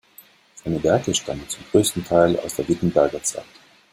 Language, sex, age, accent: German, male, 50-59, Deutschland Deutsch